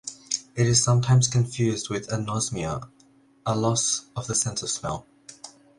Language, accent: English, Australian English